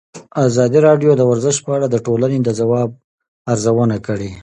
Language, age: Pashto, 30-39